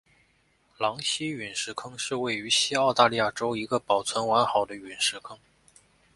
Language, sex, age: Chinese, male, 19-29